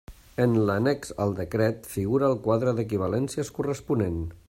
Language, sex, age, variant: Catalan, male, 60-69, Nord-Occidental